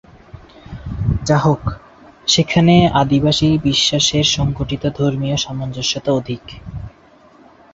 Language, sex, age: Bengali, male, 19-29